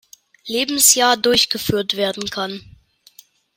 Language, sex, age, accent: German, male, under 19, Deutschland Deutsch